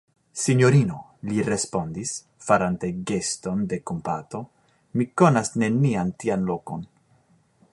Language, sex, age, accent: Esperanto, male, 19-29, Internacia